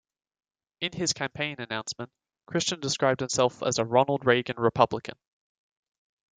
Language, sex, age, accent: English, male, 19-29, Australian English